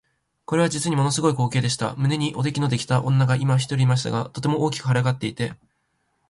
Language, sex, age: Japanese, male, 19-29